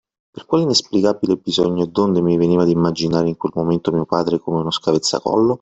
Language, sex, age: Italian, male, 40-49